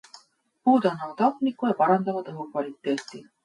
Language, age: Estonian, 50-59